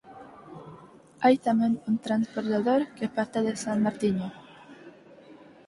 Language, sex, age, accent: Galician, female, 19-29, Neofalante